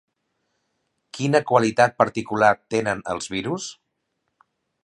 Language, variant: Catalan, Central